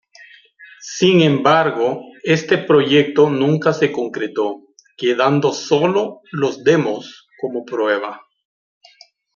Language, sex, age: Spanish, male, 50-59